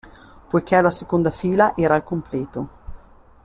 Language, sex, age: Italian, female, 50-59